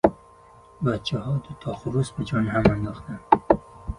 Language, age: Persian, 30-39